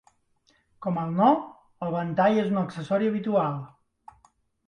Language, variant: Catalan, Central